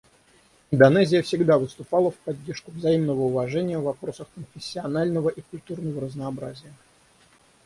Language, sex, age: Russian, male, 30-39